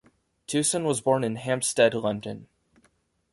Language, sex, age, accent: English, male, 19-29, United States English